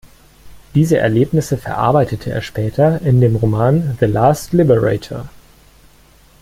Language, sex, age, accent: German, male, 19-29, Deutschland Deutsch